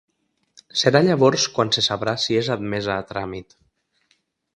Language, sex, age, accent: Catalan, male, 30-39, valencià